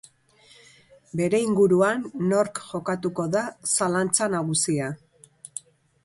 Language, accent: Basque, Erdialdekoa edo Nafarra (Gipuzkoa, Nafarroa)